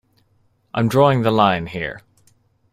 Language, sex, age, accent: English, male, under 19, Irish English